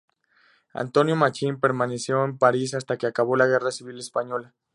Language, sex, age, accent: Spanish, male, 19-29, México